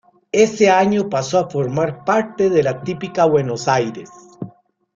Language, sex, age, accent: Spanish, male, 50-59, América central